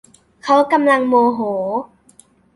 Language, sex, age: Thai, male, under 19